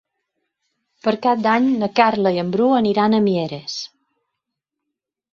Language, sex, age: Catalan, female, 50-59